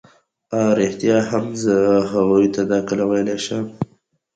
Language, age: Pashto, 19-29